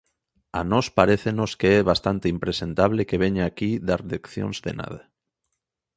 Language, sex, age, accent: Galician, male, 19-29, Normativo (estándar)